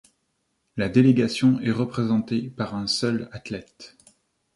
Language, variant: French, Français de métropole